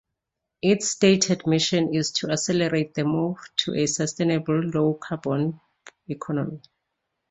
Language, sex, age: English, female, 40-49